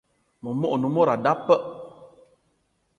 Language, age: Eton (Cameroon), 30-39